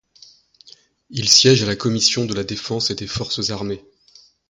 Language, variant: French, Français de métropole